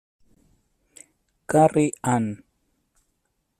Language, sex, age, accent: Spanish, male, 30-39, Chileno: Chile, Cuyo